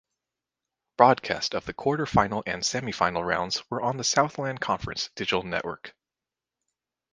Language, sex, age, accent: English, male, 19-29, United States English